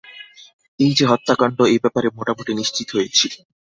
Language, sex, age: Bengali, male, 19-29